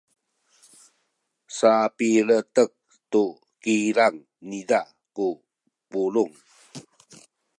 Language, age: Sakizaya, 60-69